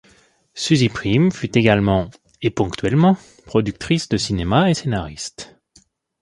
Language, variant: French, Français de métropole